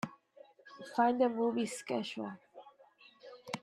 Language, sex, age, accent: English, female, 30-39, United States English